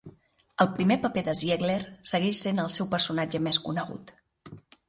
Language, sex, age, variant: Catalan, female, 30-39, Central